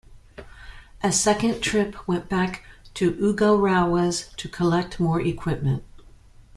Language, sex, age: English, female, 40-49